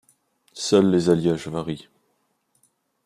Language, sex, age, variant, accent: French, male, 19-29, Français d'Europe, Français de Suisse